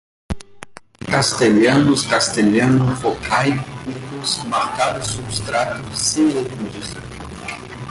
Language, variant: Portuguese, Portuguese (Brasil)